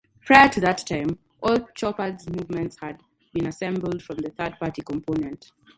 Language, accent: English, Kenyan English